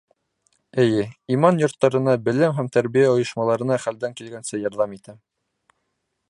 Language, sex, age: Bashkir, male, 19-29